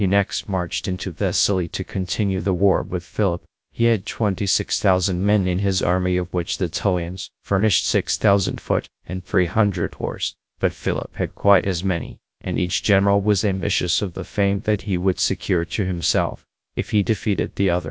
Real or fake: fake